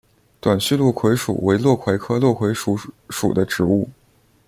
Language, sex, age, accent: Chinese, male, under 19, 出生地：北京市